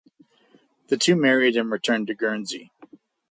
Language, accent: English, United States English